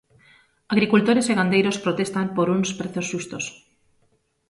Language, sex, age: Galician, female, 30-39